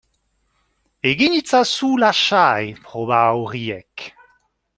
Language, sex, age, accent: Basque, male, 40-49, Nafar-lapurtarra edo Zuberotarra (Lapurdi, Nafarroa Beherea, Zuberoa)